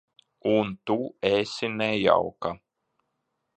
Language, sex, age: Latvian, male, 30-39